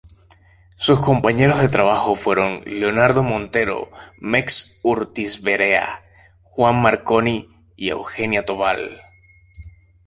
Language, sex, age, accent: Spanish, male, 19-29, Caribe: Cuba, Venezuela, Puerto Rico, República Dominicana, Panamá, Colombia caribeña, México caribeño, Costa del golfo de México